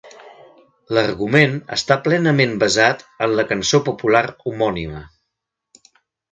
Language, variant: Catalan, Central